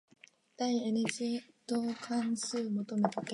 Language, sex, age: Japanese, female, 19-29